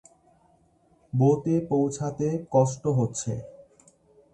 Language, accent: Bengali, প্রমিত